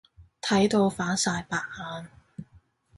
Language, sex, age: Cantonese, female, 19-29